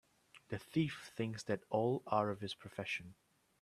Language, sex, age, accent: English, male, 19-29, England English